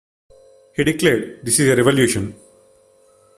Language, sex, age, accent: English, male, 19-29, India and South Asia (India, Pakistan, Sri Lanka)